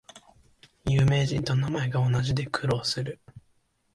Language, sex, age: Japanese, male, 19-29